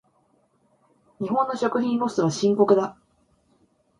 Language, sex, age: Japanese, female, 19-29